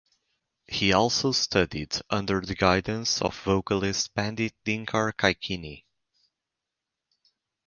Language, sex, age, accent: English, male, 19-29, United States English